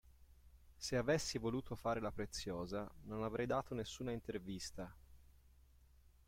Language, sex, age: Italian, male, 40-49